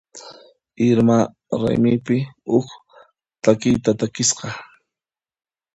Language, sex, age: Puno Quechua, male, 30-39